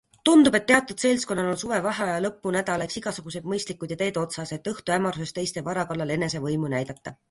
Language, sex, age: Estonian, female, 30-39